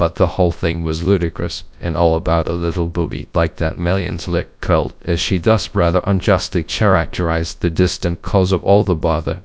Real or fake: fake